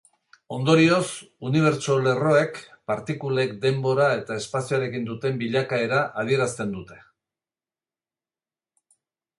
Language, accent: Basque, Erdialdekoa edo Nafarra (Gipuzkoa, Nafarroa)